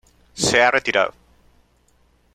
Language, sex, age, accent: Spanish, male, 19-29, Andino-Pacífico: Colombia, Perú, Ecuador, oeste de Bolivia y Venezuela andina